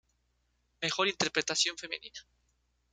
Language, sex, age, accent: Spanish, male, 19-29, México